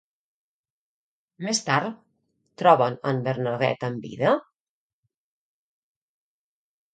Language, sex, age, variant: Catalan, female, 50-59, Central